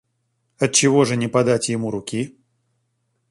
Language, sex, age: Russian, male, 40-49